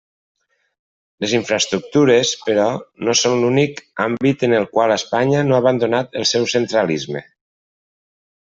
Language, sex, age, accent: Catalan, male, 40-49, valencià